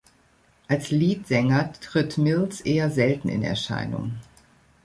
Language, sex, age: German, female, 50-59